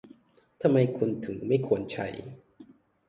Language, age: Thai, 19-29